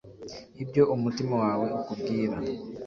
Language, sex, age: Kinyarwanda, male, 19-29